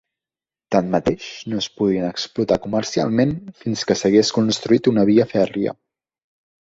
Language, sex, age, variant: Catalan, male, 19-29, Central